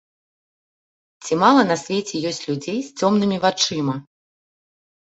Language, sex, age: Belarusian, female, 30-39